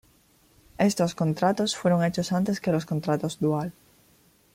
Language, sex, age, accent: Spanish, female, 19-29, España: Sur peninsular (Andalucia, Extremadura, Murcia)